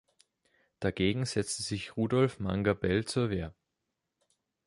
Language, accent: German, Österreichisches Deutsch